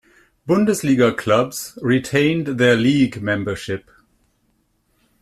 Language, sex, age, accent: English, male, 50-59, Canadian English